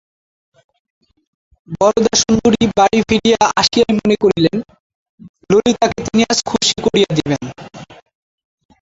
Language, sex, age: Bengali, male, 19-29